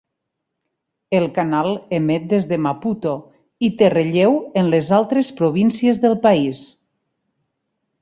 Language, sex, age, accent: Catalan, female, 40-49, Ebrenc